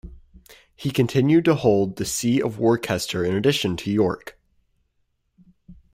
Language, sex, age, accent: English, male, under 19, United States English